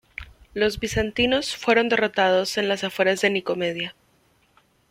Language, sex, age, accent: Spanish, female, 19-29, México